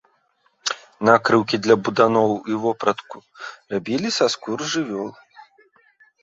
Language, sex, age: Belarusian, male, 30-39